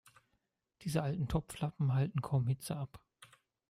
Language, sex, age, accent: German, male, 30-39, Deutschland Deutsch